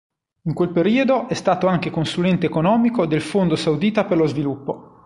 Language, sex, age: Italian, male, 40-49